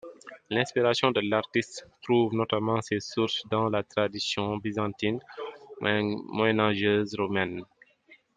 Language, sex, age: French, male, 19-29